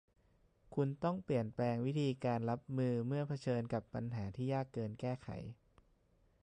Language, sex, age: Thai, male, 30-39